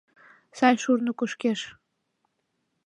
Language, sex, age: Mari, female, under 19